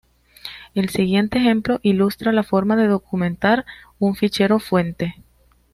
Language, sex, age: Spanish, female, 19-29